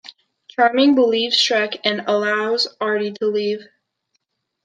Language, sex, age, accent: English, male, 19-29, United States English